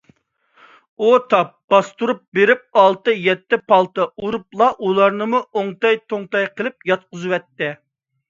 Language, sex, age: Uyghur, male, 30-39